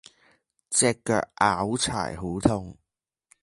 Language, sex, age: Cantonese, male, under 19